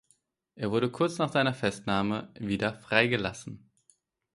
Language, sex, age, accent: German, male, 19-29, Deutschland Deutsch